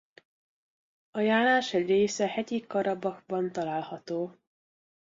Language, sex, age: Hungarian, female, 19-29